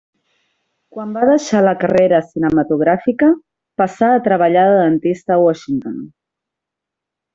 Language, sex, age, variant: Catalan, female, 40-49, Central